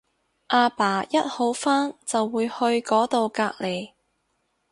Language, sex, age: Cantonese, female, 19-29